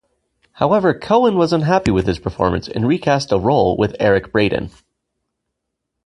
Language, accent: English, United States English